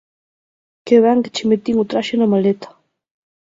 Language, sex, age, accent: Galician, female, 19-29, Atlántico (seseo e gheada); Normativo (estándar)